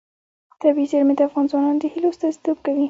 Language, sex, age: Pashto, female, 19-29